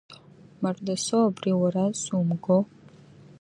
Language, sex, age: Abkhazian, female, under 19